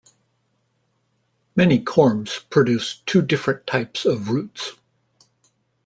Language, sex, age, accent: English, male, 60-69, United States English